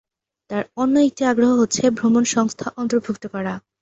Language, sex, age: Bengali, female, under 19